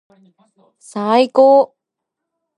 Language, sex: Japanese, female